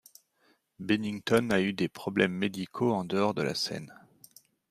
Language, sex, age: French, male, 30-39